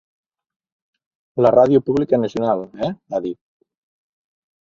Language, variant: Catalan, Central